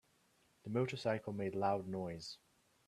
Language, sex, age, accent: English, male, 19-29, England English